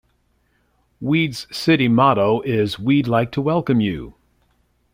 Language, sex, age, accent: English, male, 60-69, United States English